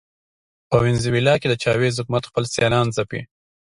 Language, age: Pashto, 19-29